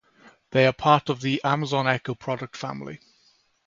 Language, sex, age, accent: English, male, 30-39, Welsh English